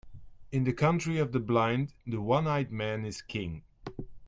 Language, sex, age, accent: English, male, 40-49, England English